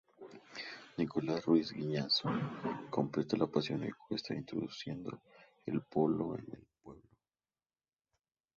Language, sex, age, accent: Spanish, male, 19-29, México